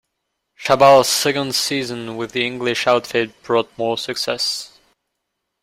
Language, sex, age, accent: English, male, 19-29, United States English